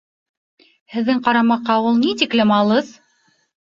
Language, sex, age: Bashkir, female, 30-39